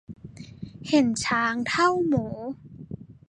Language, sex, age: Thai, female, 19-29